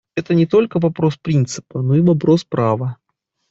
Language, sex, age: Russian, male, 30-39